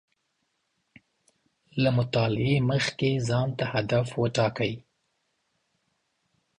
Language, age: Pashto, 30-39